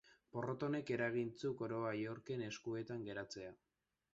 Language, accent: Basque, Erdialdekoa edo Nafarra (Gipuzkoa, Nafarroa)